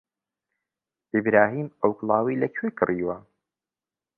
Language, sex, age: Central Kurdish, male, 19-29